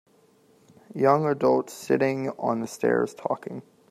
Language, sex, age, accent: English, male, under 19, United States English